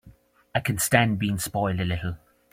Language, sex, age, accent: English, male, 30-39, Irish English